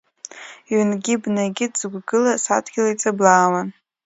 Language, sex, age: Abkhazian, female, under 19